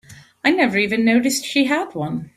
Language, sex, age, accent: English, female, 40-49, United States English